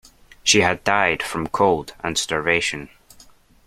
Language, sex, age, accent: English, male, under 19, Scottish English